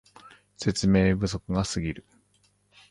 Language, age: Japanese, 50-59